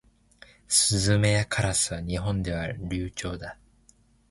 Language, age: Japanese, 19-29